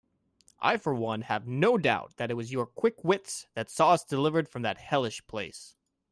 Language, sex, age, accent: English, male, 19-29, United States English